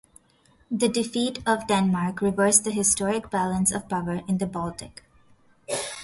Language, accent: English, India and South Asia (India, Pakistan, Sri Lanka)